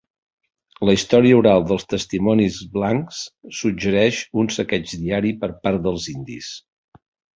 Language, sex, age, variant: Catalan, male, 60-69, Central